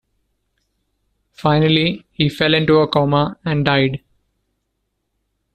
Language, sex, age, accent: English, male, 40-49, India and South Asia (India, Pakistan, Sri Lanka)